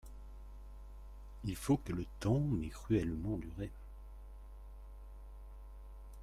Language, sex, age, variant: French, male, 40-49, Français de métropole